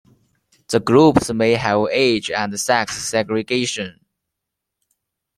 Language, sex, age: English, male, 19-29